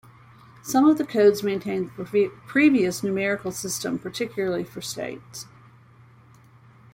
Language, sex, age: English, female, 60-69